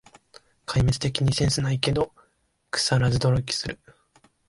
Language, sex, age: Japanese, male, 19-29